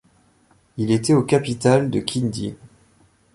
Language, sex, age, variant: French, male, 19-29, Français de métropole